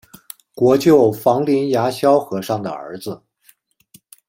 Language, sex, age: Chinese, male, 30-39